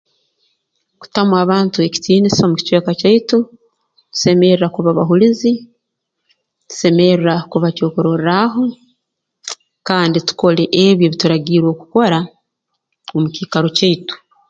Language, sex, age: Tooro, female, 50-59